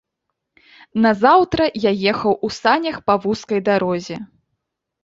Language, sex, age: Belarusian, female, 19-29